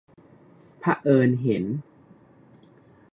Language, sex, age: Thai, male, 19-29